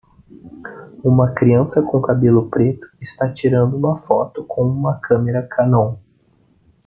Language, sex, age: Portuguese, male, 30-39